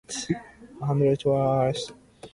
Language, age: English, 19-29